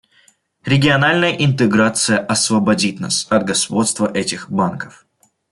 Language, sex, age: Russian, male, 19-29